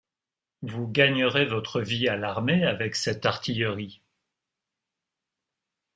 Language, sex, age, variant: French, male, 50-59, Français de métropole